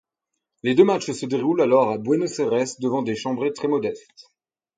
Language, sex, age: French, male, 30-39